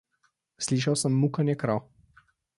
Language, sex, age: Slovenian, male, 19-29